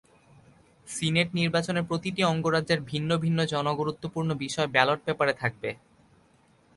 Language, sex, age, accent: Bengali, male, under 19, প্রমিত